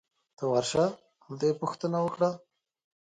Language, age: Pashto, 30-39